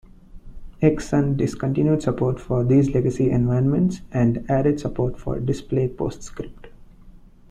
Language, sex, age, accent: English, male, 19-29, India and South Asia (India, Pakistan, Sri Lanka)